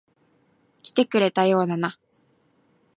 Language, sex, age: Japanese, female, 19-29